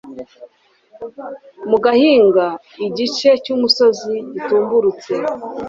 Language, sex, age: Kinyarwanda, female, 40-49